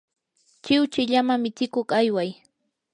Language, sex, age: Yanahuanca Pasco Quechua, female, 19-29